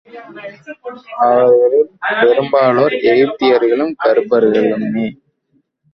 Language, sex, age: Tamil, male, 19-29